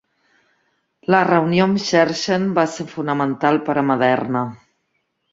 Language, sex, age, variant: Catalan, female, 40-49, Central